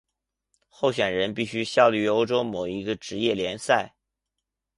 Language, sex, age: Chinese, male, 19-29